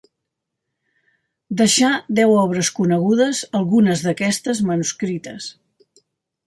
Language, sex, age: Catalan, female, 70-79